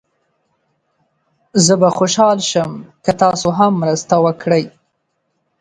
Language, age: Pashto, 19-29